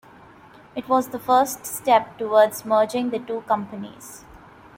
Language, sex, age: English, female, 19-29